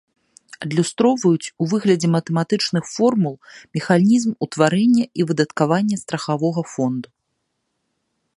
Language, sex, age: Belarusian, female, 30-39